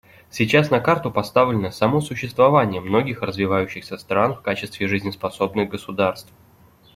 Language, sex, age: Russian, male, 30-39